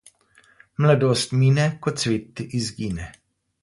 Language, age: Slovenian, 50-59